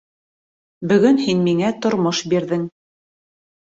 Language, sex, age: Bashkir, female, 30-39